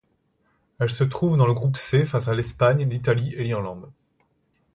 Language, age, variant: French, 19-29, Français de métropole